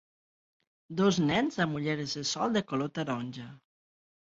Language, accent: Catalan, Lleida